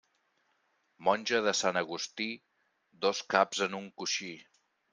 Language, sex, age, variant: Catalan, male, 40-49, Central